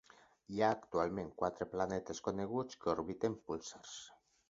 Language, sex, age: Catalan, male, 50-59